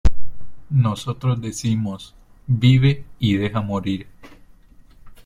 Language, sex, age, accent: Spanish, male, 30-39, Andino-Pacífico: Colombia, Perú, Ecuador, oeste de Bolivia y Venezuela andina